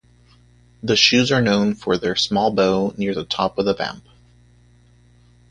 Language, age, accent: English, 30-39, United States English